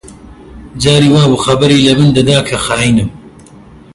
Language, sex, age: Central Kurdish, male, 30-39